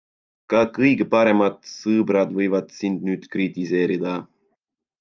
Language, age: Estonian, 19-29